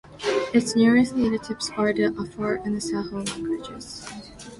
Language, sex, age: English, female, 19-29